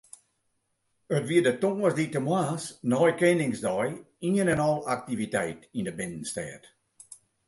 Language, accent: Western Frisian, Klaaifrysk